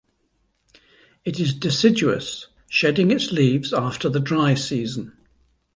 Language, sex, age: English, male, 50-59